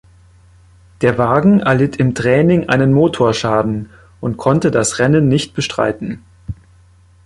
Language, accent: German, Deutschland Deutsch